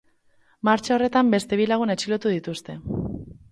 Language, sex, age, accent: Basque, female, 19-29, Mendebalekoa (Araba, Bizkaia, Gipuzkoako mendebaleko herri batzuk)